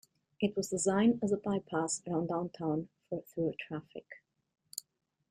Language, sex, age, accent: English, female, 40-49, England English